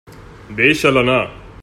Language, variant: Catalan, Central